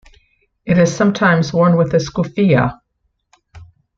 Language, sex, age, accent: English, female, 70-79, United States English